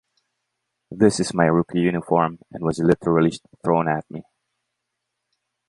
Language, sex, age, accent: English, male, 30-39, Filipino